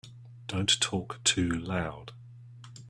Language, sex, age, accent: English, male, 30-39, England English